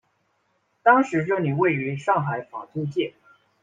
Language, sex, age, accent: Chinese, male, 19-29, 出生地：湖南省